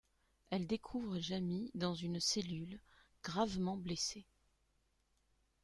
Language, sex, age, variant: French, female, 40-49, Français de métropole